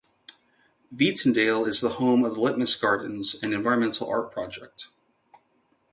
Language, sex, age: English, male, 19-29